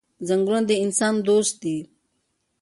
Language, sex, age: Pashto, female, 19-29